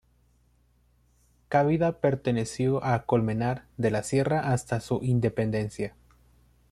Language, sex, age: Spanish, male, 19-29